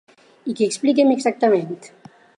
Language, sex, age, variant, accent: Catalan, female, under 19, Alacantí, valencià